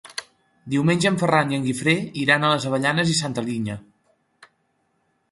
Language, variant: Catalan, Central